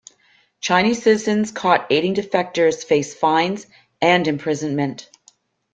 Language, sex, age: English, female, 50-59